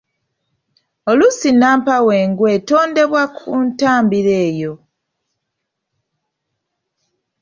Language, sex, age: Ganda, female, 30-39